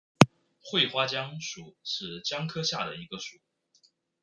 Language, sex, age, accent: Chinese, male, 19-29, 出生地：湖北省